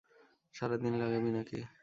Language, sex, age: Bengali, male, 19-29